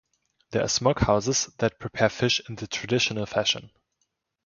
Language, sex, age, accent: English, male, under 19, England English